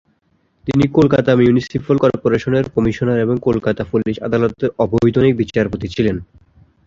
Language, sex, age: Bengali, male, 19-29